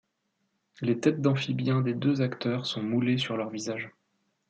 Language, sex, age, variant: French, male, 30-39, Français de métropole